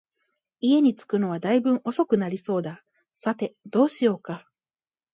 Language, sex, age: Japanese, female, 30-39